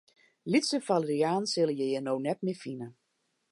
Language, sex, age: Western Frisian, female, 40-49